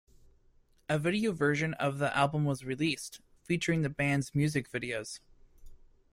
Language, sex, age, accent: English, male, 19-29, United States English